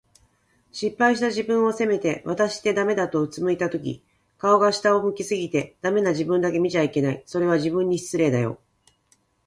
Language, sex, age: Japanese, female, 40-49